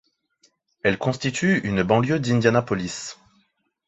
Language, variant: French, Français de métropole